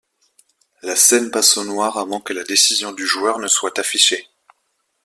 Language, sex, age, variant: French, male, 19-29, Français de métropole